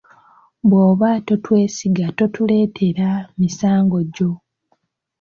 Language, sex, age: Ganda, female, 19-29